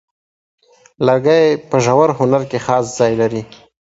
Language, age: Pashto, 19-29